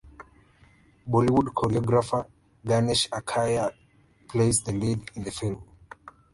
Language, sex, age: English, male, 19-29